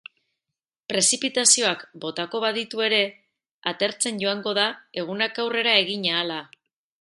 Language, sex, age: Basque, female, 40-49